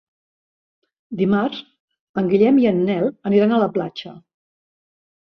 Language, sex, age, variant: Catalan, female, 60-69, Central